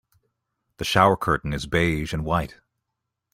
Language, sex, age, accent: English, male, 40-49, Canadian English